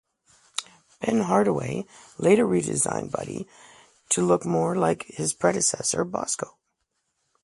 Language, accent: English, Canadian English